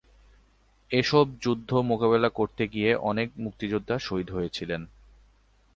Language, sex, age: Bengali, male, 19-29